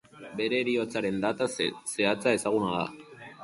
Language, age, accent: Basque, under 19, Erdialdekoa edo Nafarra (Gipuzkoa, Nafarroa)